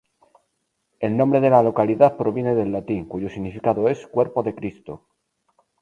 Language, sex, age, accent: Spanish, male, 30-39, España: Norte peninsular (Asturias, Castilla y León, Cantabria, País Vasco, Navarra, Aragón, La Rioja, Guadalajara, Cuenca)